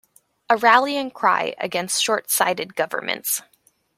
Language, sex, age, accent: English, female, 19-29, Canadian English